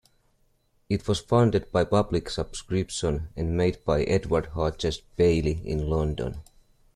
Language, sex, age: English, male, 30-39